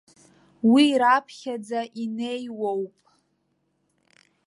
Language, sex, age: Abkhazian, female, under 19